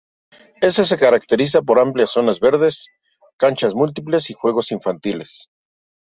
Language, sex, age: Spanish, male, 50-59